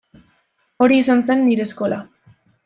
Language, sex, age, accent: Basque, female, 19-29, Mendebalekoa (Araba, Bizkaia, Gipuzkoako mendebaleko herri batzuk)